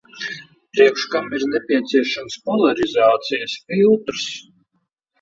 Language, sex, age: Latvian, male, 40-49